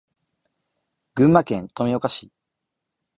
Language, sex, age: Japanese, male, 19-29